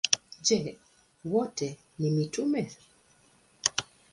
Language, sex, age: Swahili, female, 60-69